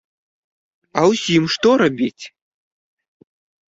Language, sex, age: Belarusian, male, 30-39